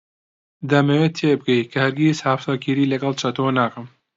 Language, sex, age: Central Kurdish, male, 19-29